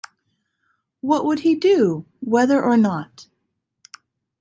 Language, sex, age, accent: English, female, 50-59, United States English